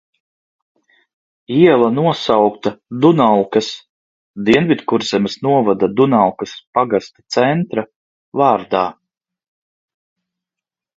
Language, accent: Latvian, Kurzeme